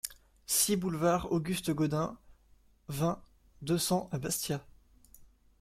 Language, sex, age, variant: French, male, 19-29, Français de métropole